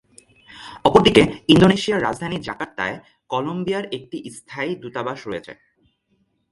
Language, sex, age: Bengali, male, 19-29